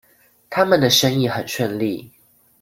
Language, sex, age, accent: Chinese, female, 19-29, 出生地：宜蘭縣